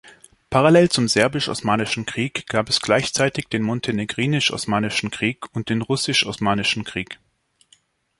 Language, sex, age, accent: German, male, 19-29, Schweizerdeutsch